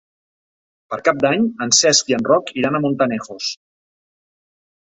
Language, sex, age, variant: Catalan, male, 40-49, Central